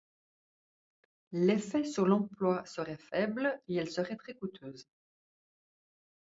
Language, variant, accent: French, Français d'Europe, Français de Suisse